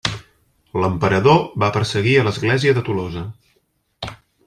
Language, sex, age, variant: Catalan, male, 30-39, Central